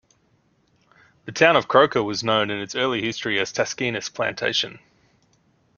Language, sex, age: English, male, 19-29